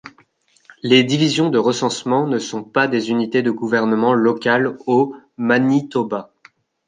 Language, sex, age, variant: French, male, 19-29, Français de métropole